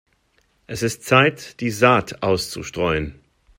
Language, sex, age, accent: German, male, 40-49, Deutschland Deutsch